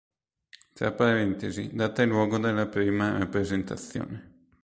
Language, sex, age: Italian, male, 19-29